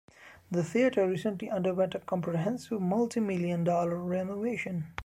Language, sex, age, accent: English, male, 19-29, India and South Asia (India, Pakistan, Sri Lanka)